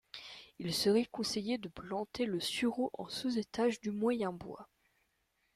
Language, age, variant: French, under 19, Français de métropole